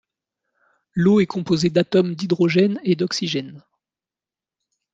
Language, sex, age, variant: French, male, 40-49, Français de métropole